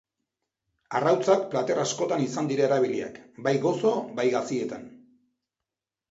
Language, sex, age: Basque, male, 50-59